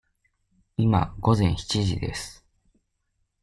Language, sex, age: Japanese, male, under 19